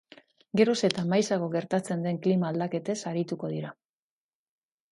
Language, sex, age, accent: Basque, female, 50-59, Mendebalekoa (Araba, Bizkaia, Gipuzkoako mendebaleko herri batzuk)